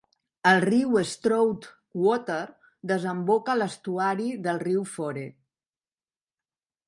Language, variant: Catalan, Central